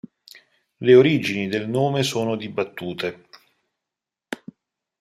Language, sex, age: Italian, male, 40-49